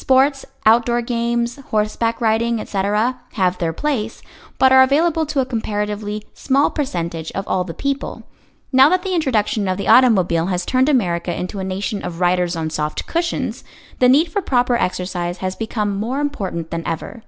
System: none